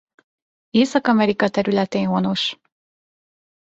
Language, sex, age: Hungarian, female, 19-29